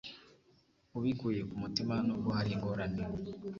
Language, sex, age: Kinyarwanda, male, 19-29